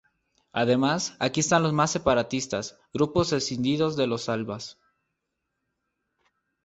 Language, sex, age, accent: Spanish, male, 19-29, México